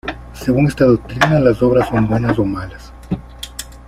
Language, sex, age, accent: Spanish, male, 40-49, Andino-Pacífico: Colombia, Perú, Ecuador, oeste de Bolivia y Venezuela andina